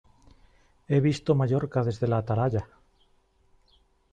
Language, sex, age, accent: Spanish, male, 40-49, España: Norte peninsular (Asturias, Castilla y León, Cantabria, País Vasco, Navarra, Aragón, La Rioja, Guadalajara, Cuenca)